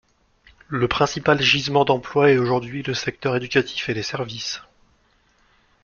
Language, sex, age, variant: French, male, 19-29, Français de métropole